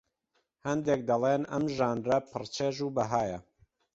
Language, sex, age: Central Kurdish, male, 30-39